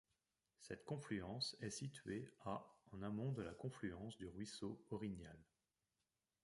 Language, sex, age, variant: French, male, 40-49, Français de métropole